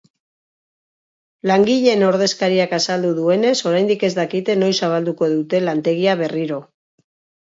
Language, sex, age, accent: Basque, female, 40-49, Mendebalekoa (Araba, Bizkaia, Gipuzkoako mendebaleko herri batzuk)